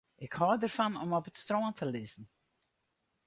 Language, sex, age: Western Frisian, female, 60-69